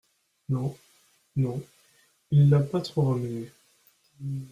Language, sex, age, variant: French, male, 19-29, Français de métropole